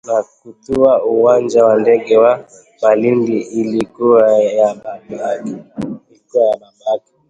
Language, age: Swahili, 30-39